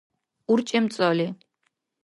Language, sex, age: Dargwa, female, 19-29